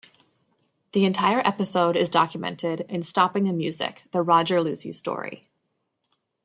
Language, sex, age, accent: English, female, 19-29, United States English